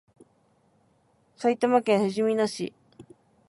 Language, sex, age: Japanese, female, 19-29